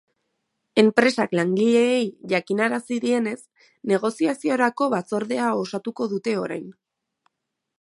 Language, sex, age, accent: Basque, female, 19-29, Erdialdekoa edo Nafarra (Gipuzkoa, Nafarroa)